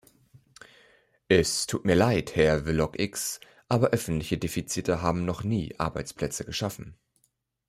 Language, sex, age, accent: German, male, 30-39, Deutschland Deutsch